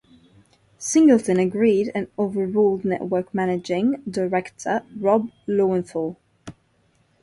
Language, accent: English, England English